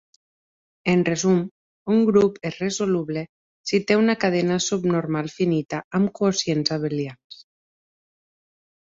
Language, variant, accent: Catalan, Septentrional, Ebrenc; occidental